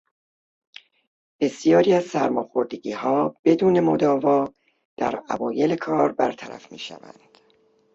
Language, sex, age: Persian, female, 60-69